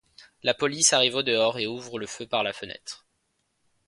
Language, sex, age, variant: French, male, 19-29, Français de métropole